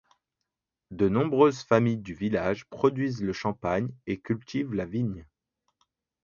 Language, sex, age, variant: French, male, 30-39, Français de métropole